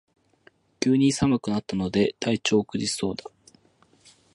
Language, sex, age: Japanese, male, 30-39